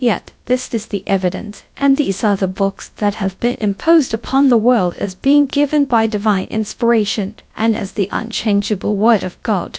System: TTS, GradTTS